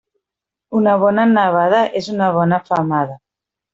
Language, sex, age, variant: Catalan, female, 30-39, Central